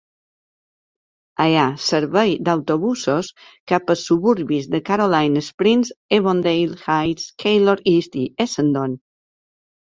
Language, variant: Catalan, Balear